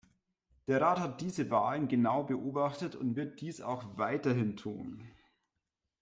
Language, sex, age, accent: German, male, 30-39, Deutschland Deutsch